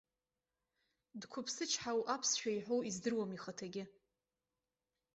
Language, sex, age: Abkhazian, female, 30-39